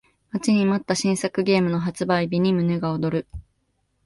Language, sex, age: Japanese, female, 19-29